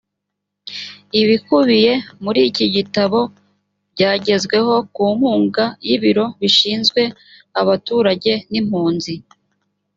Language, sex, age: Kinyarwanda, female, 30-39